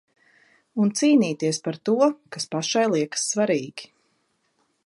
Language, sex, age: Latvian, female, 40-49